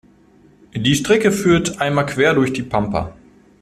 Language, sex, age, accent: German, male, 30-39, Deutschland Deutsch